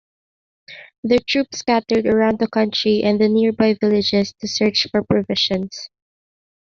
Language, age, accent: English, 19-29, Filipino